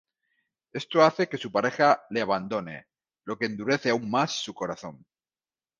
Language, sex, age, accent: Spanish, male, 50-59, España: Sur peninsular (Andalucia, Extremadura, Murcia)